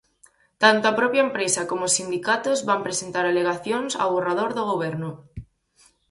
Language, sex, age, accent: Galician, female, 19-29, Normativo (estándar)